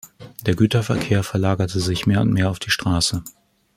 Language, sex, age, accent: German, male, 40-49, Deutschland Deutsch